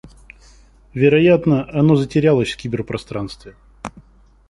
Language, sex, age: Russian, male, 19-29